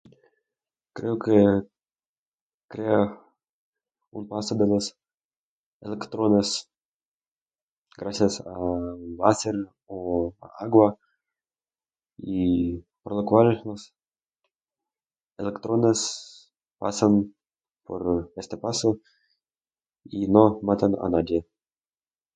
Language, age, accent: Spanish, under 19, España: Norte peninsular (Asturias, Castilla y León, Cantabria, País Vasco, Navarra, Aragón, La Rioja, Guadalajara, Cuenca)